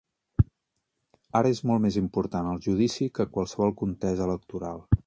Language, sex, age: Catalan, male, 40-49